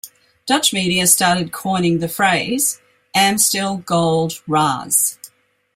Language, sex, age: English, female, 60-69